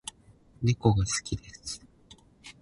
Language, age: Japanese, 19-29